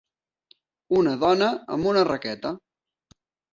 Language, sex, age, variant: Catalan, male, 30-39, Central